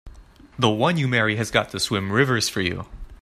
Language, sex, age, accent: English, male, 19-29, Canadian English